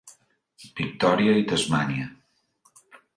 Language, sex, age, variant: Catalan, male, 50-59, Central